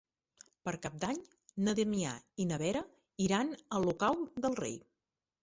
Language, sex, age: Catalan, female, 40-49